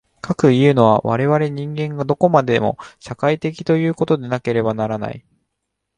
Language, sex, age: Japanese, male, under 19